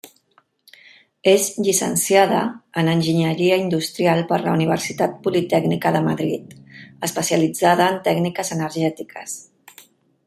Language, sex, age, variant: Catalan, female, 40-49, Central